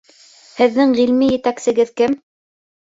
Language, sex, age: Bashkir, female, 19-29